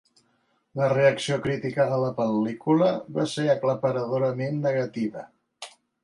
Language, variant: Catalan, Central